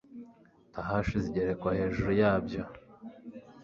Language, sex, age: Kinyarwanda, male, 19-29